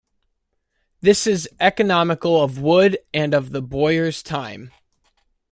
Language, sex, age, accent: English, male, 19-29, United States English